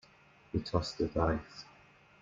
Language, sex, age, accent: English, male, under 19, England English